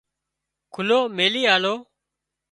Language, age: Wadiyara Koli, 40-49